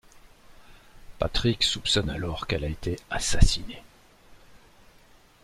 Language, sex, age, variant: French, male, 40-49, Français de métropole